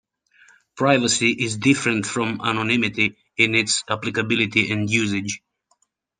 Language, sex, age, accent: English, male, 30-39, United States English